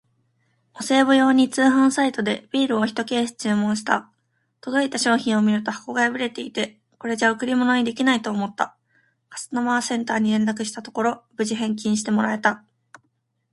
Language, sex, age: Japanese, female, 19-29